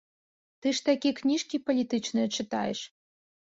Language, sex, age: Belarusian, female, 30-39